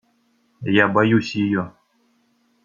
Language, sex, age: Russian, male, 30-39